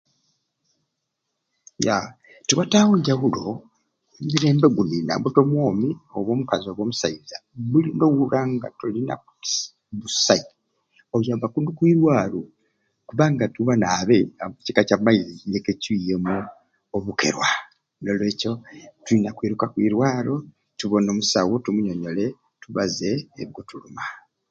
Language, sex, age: Ruuli, male, 70-79